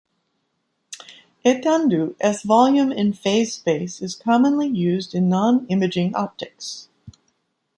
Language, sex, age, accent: English, female, 60-69, United States English